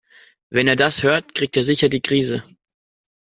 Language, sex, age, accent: German, male, under 19, Deutschland Deutsch